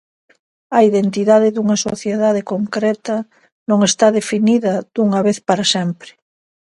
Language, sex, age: Galician, female, 50-59